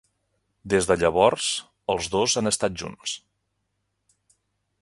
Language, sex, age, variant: Catalan, male, 50-59, Central